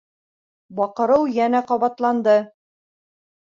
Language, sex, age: Bashkir, female, 30-39